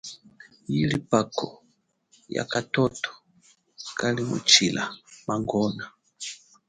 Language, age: Chokwe, 30-39